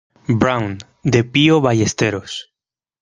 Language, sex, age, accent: Spanish, male, 19-29, España: Centro-Sur peninsular (Madrid, Toledo, Castilla-La Mancha)